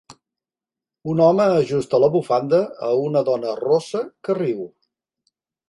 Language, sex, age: Catalan, male, 50-59